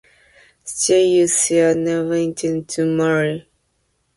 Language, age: English, 19-29